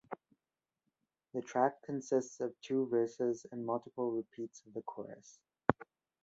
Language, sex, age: English, male, 19-29